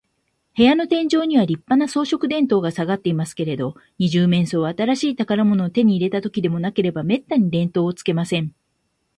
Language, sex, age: Japanese, male, 19-29